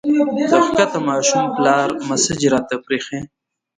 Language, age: Pashto, 30-39